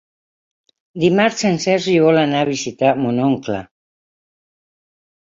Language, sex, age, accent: Catalan, female, 70-79, aprenent (recent, des del castellà)